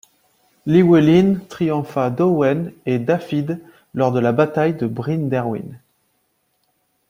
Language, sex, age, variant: French, male, 30-39, Français de métropole